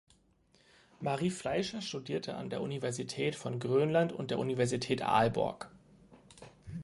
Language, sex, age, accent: German, male, 19-29, Deutschland Deutsch